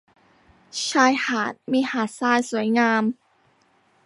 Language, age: Thai, under 19